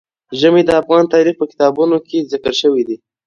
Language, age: Pashto, 19-29